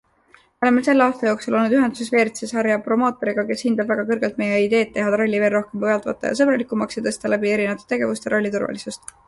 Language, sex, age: Estonian, female, 19-29